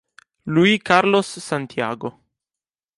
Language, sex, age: Italian, male, 19-29